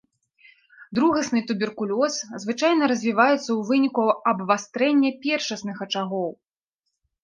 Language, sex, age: Belarusian, female, 30-39